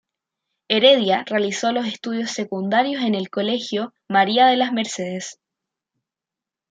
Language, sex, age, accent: Spanish, female, 19-29, Chileno: Chile, Cuyo